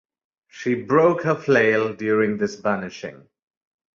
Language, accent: English, India and South Asia (India, Pakistan, Sri Lanka)